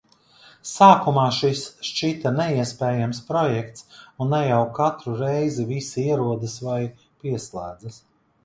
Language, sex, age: Latvian, male, 40-49